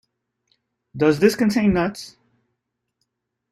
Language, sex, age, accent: English, male, 30-39, United States English